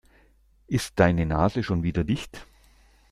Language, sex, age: German, male, 60-69